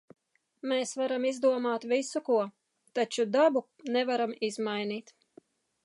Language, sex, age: Latvian, female, 40-49